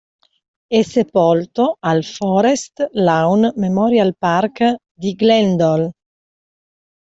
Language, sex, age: Italian, female, 30-39